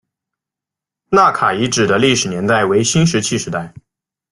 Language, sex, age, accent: Chinese, male, 19-29, 出生地：浙江省